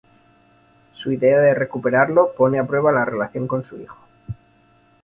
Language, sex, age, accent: Spanish, male, 19-29, España: Norte peninsular (Asturias, Castilla y León, Cantabria, País Vasco, Navarra, Aragón, La Rioja, Guadalajara, Cuenca)